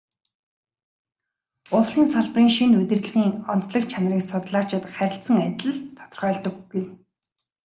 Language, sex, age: Mongolian, female, 19-29